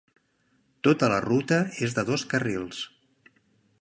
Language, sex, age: Catalan, male, 50-59